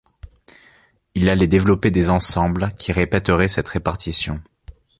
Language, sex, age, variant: French, male, 19-29, Français de métropole